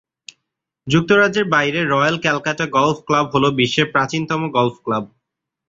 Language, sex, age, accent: Bengali, male, 19-29, Bangladeshi